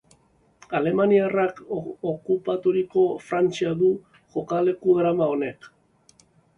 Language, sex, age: Basque, male, 30-39